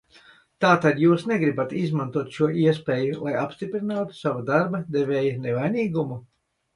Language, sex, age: Latvian, male, 50-59